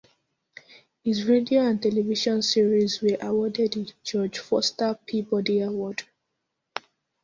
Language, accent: English, Southern African (South Africa, Zimbabwe, Namibia)